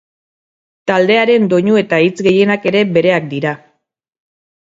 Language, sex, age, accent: Basque, female, 40-49, Mendebalekoa (Araba, Bizkaia, Gipuzkoako mendebaleko herri batzuk)